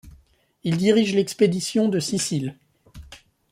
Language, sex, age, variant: French, male, 30-39, Français de métropole